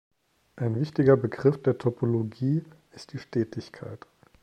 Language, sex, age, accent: German, male, 30-39, Deutschland Deutsch